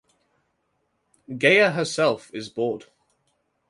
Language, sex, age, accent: English, male, 19-29, England English